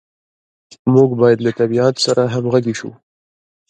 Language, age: Pashto, 19-29